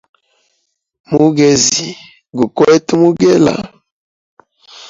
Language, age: Hemba, 30-39